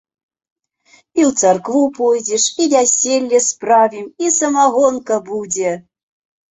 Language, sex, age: Belarusian, female, 50-59